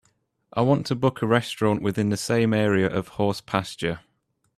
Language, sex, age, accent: English, male, 19-29, England English